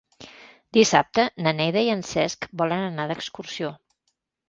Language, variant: Catalan, Central